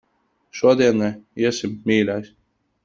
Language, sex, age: Latvian, male, 19-29